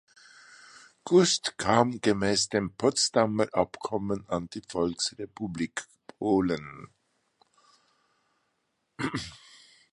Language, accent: German, Schweizerdeutsch